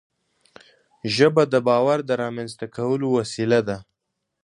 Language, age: Pashto, 19-29